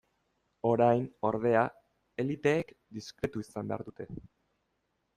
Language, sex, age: Basque, male, 30-39